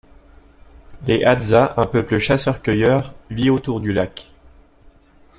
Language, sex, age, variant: French, male, 30-39, Français de métropole